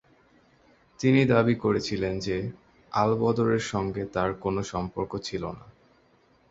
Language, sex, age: Bengali, male, 19-29